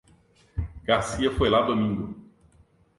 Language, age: Portuguese, 40-49